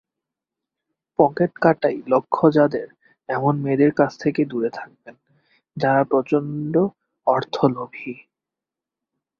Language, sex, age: Bengali, male, 19-29